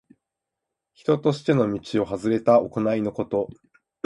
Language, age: Japanese, 19-29